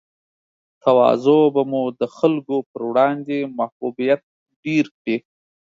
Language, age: Pashto, 30-39